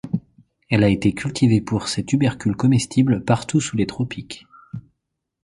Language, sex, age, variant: French, male, 40-49, Français de métropole